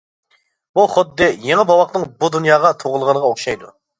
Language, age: Uyghur, 19-29